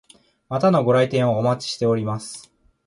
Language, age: Japanese, 19-29